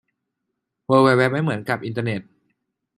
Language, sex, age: Thai, male, 19-29